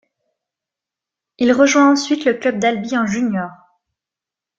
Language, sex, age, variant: French, female, 19-29, Français de métropole